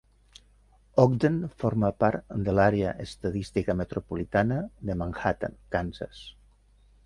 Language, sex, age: Catalan, male, 70-79